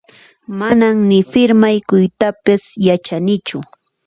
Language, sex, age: Puno Quechua, female, 40-49